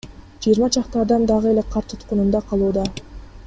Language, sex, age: Kyrgyz, female, 19-29